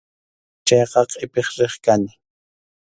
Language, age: Arequipa-La Unión Quechua, 30-39